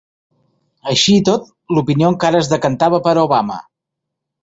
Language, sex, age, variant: Catalan, male, 40-49, Central